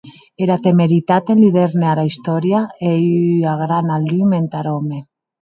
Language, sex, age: Occitan, female, 40-49